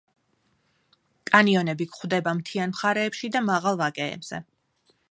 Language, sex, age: Georgian, female, 40-49